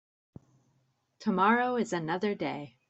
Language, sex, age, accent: English, female, 30-39, United States English